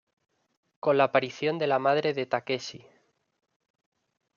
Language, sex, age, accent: Spanish, male, 19-29, España: Norte peninsular (Asturias, Castilla y León, Cantabria, País Vasco, Navarra, Aragón, La Rioja, Guadalajara, Cuenca)